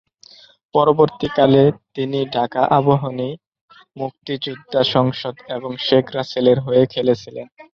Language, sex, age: Bengali, male, 19-29